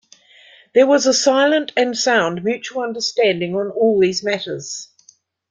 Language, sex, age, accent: English, female, 60-69, New Zealand English